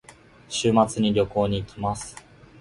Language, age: Japanese, 19-29